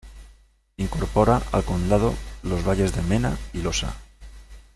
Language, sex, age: Spanish, male, 40-49